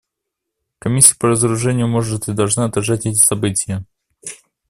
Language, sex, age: Russian, male, under 19